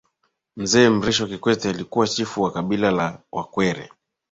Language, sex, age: Swahili, male, 30-39